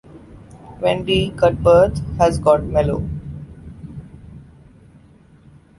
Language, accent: English, India and South Asia (India, Pakistan, Sri Lanka)